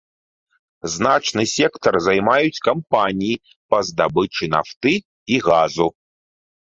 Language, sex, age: Belarusian, male, 30-39